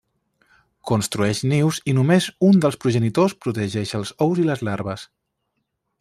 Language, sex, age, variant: Catalan, male, 19-29, Central